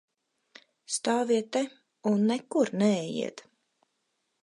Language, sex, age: Latvian, female, 30-39